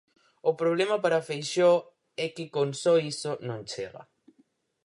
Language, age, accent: Galician, 19-29, Central (gheada)